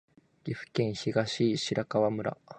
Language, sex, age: Japanese, male, 19-29